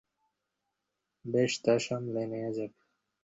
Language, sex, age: Bengali, male, 19-29